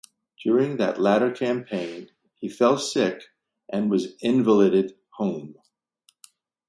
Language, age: English, 70-79